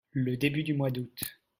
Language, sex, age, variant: French, male, 19-29, Français de métropole